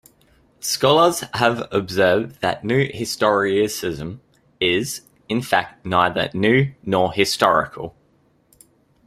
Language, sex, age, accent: English, male, 19-29, Australian English